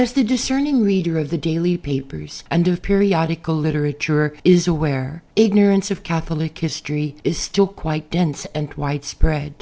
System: none